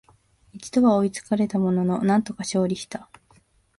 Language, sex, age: Japanese, female, 19-29